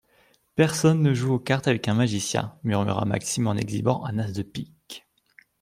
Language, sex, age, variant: French, male, 19-29, Français de métropole